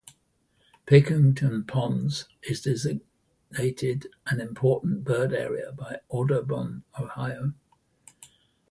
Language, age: English, 80-89